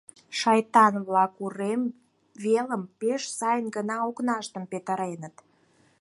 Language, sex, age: Mari, female, 19-29